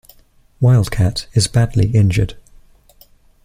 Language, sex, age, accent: English, male, 19-29, England English